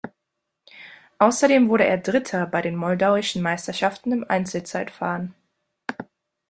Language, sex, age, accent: German, female, 19-29, Deutschland Deutsch